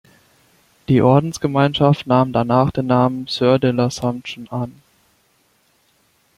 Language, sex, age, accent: German, male, 19-29, Deutschland Deutsch